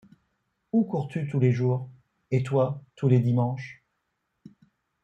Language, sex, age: French, male, 40-49